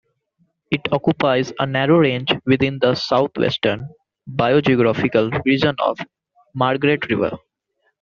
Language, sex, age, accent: English, male, under 19, United States English